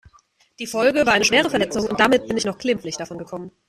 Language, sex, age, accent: German, female, 19-29, Deutschland Deutsch